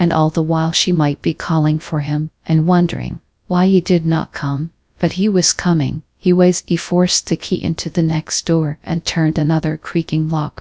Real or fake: fake